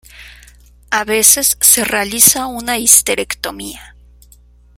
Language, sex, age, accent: Spanish, female, 30-39, México